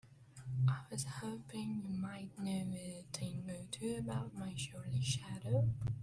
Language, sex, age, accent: English, female, 19-29, United States English